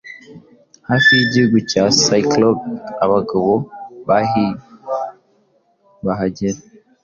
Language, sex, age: Kinyarwanda, male, 19-29